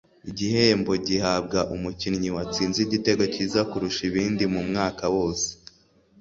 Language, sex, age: Kinyarwanda, male, under 19